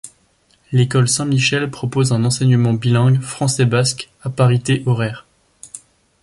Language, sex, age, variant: French, male, 19-29, Français de métropole